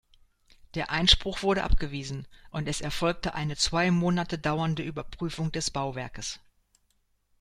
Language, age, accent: German, 60-69, Deutschland Deutsch